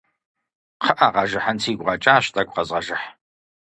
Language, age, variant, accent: Kabardian, 40-49, Адыгэбзэ (Къэбэрдей, Кирил, псоми зэдай), Джылэхъстэней (Gilahsteney)